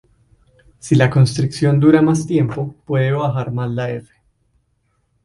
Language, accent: Spanish, Caribe: Cuba, Venezuela, Puerto Rico, República Dominicana, Panamá, Colombia caribeña, México caribeño, Costa del golfo de México